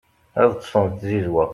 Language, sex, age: Kabyle, male, 40-49